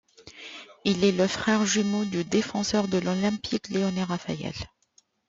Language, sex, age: French, male, 40-49